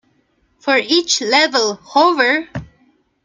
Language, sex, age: English, female, 19-29